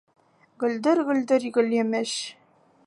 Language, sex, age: Bashkir, female, 19-29